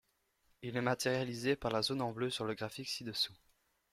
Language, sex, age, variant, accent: French, male, under 19, Français d'Europe, Français de Belgique